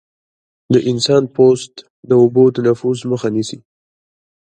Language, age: Pashto, 19-29